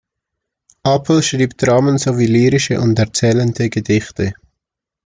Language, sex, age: German, male, 19-29